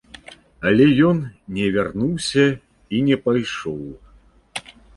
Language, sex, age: Belarusian, male, 40-49